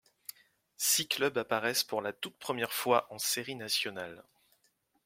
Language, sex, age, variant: French, male, 19-29, Français de métropole